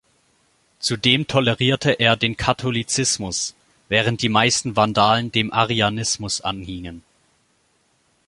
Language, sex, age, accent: German, male, 19-29, Deutschland Deutsch